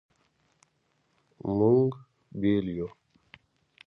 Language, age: Pashto, 19-29